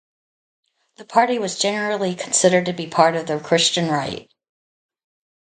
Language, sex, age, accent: English, female, 60-69, United States English